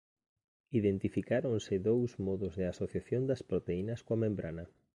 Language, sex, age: Galician, male, 40-49